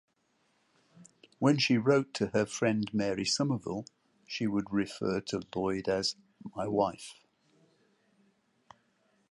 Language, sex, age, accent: English, male, 70-79, England English